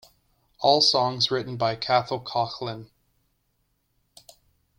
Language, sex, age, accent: English, male, 19-29, United States English